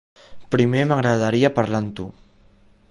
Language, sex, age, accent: Catalan, male, under 19, valencià